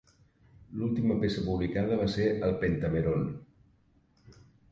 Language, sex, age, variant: Catalan, male, 50-59, Septentrional